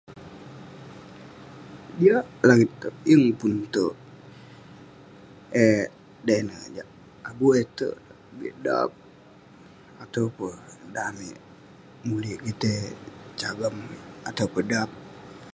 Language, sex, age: Western Penan, male, under 19